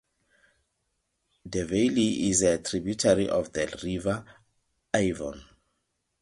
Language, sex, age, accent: English, male, 30-39, Southern African (South Africa, Zimbabwe, Namibia)